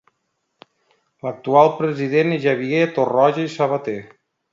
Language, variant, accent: Catalan, Nord-Occidental, nord-occidental